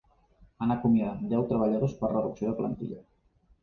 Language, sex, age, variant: Catalan, male, 30-39, Central